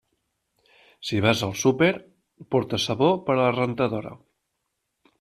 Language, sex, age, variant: Catalan, male, 30-39, Nord-Occidental